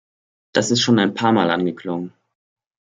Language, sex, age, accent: German, male, 19-29, Deutschland Deutsch